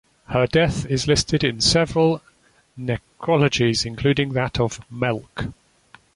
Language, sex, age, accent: English, male, 50-59, England English